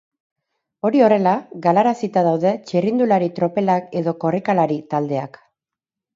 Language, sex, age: Basque, female, 30-39